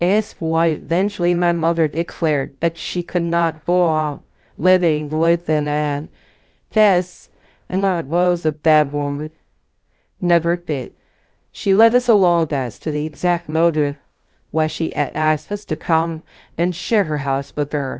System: TTS, VITS